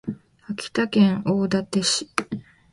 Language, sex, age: Japanese, female, 19-29